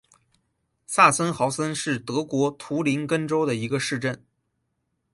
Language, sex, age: Chinese, male, 19-29